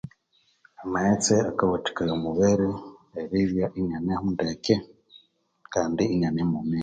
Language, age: Konzo, 19-29